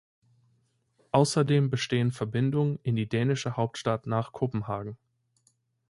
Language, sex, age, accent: German, male, 30-39, Deutschland Deutsch